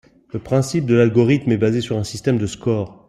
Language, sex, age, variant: French, male, 50-59, Français de métropole